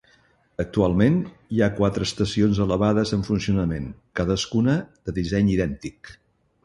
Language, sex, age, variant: Catalan, male, 60-69, Central